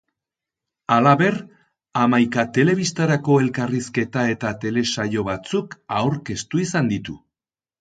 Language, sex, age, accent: Basque, male, 60-69, Erdialdekoa edo Nafarra (Gipuzkoa, Nafarroa)